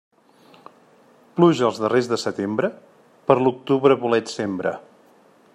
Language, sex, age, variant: Catalan, male, 40-49, Central